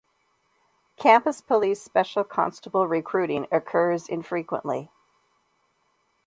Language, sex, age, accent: English, female, 50-59, United States English